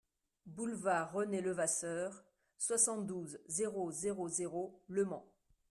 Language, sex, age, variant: French, female, 40-49, Français de métropole